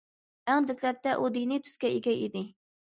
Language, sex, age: Uyghur, female, under 19